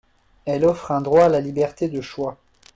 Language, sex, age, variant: French, male, 19-29, Français de métropole